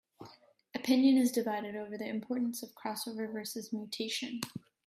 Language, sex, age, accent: English, female, 19-29, Canadian English